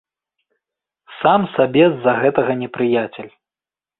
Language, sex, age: Belarusian, male, 30-39